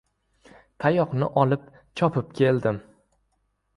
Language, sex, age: Uzbek, male, 19-29